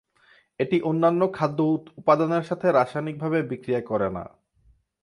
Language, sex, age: Bengali, male, 19-29